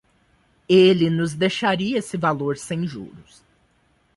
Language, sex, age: Portuguese, male, 19-29